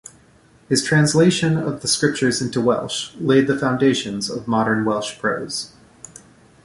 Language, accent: English, United States English